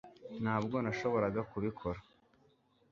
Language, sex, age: Kinyarwanda, male, 19-29